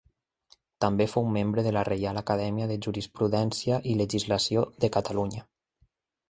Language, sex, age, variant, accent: Catalan, male, 19-29, Valencià meridional, valencià